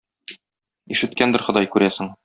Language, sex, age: Tatar, male, 30-39